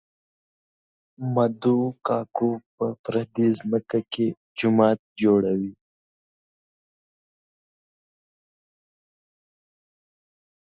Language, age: Pashto, under 19